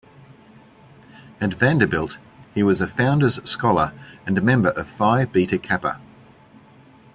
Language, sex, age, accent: English, male, 50-59, Australian English